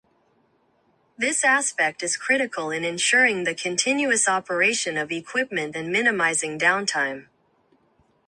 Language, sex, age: English, female, 19-29